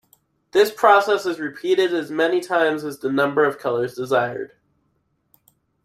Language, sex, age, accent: English, male, under 19, United States English